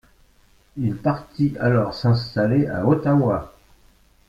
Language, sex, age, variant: French, male, 60-69, Français de métropole